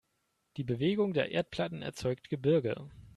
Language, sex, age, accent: German, male, 19-29, Deutschland Deutsch